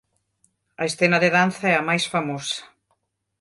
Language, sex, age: Galician, female, 50-59